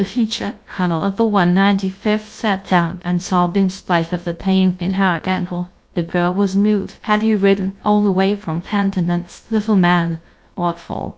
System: TTS, GlowTTS